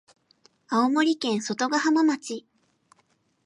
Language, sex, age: Japanese, female, 19-29